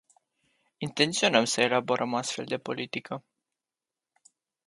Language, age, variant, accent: Romanian, 19-29, Romanian-Romania, Muntenesc